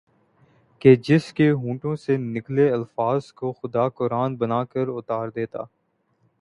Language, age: Urdu, 19-29